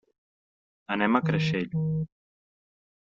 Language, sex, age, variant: Catalan, male, 30-39, Central